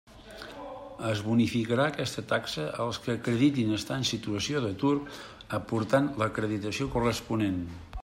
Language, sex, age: Catalan, male, 50-59